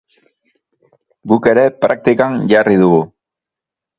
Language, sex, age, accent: Basque, male, 40-49, Mendebalekoa (Araba, Bizkaia, Gipuzkoako mendebaleko herri batzuk)